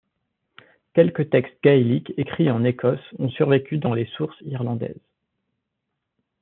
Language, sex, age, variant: French, male, 19-29, Français de métropole